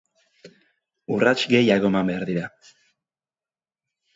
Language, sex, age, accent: Basque, male, 30-39, Erdialdekoa edo Nafarra (Gipuzkoa, Nafarroa)